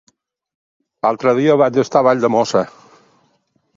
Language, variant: Catalan, Balear